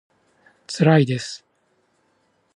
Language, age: Japanese, 40-49